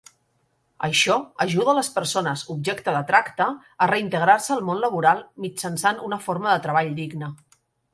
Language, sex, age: Catalan, female, 40-49